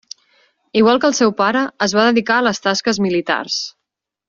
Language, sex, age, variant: Catalan, female, 19-29, Central